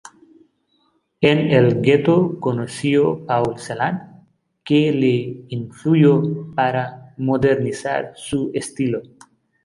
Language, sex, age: Spanish, male, 30-39